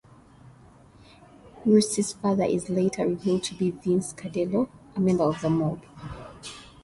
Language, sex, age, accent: English, female, 19-29, United States English